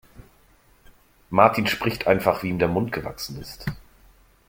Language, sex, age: German, male, 40-49